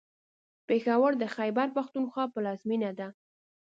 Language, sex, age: Pashto, female, 19-29